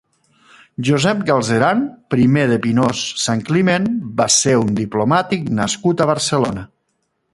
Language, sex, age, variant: Catalan, male, 40-49, Nord-Occidental